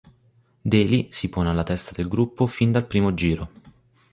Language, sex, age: Italian, male, 19-29